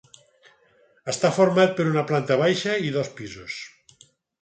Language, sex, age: Catalan, male, 60-69